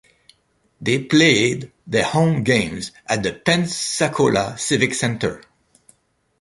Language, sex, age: English, male, 60-69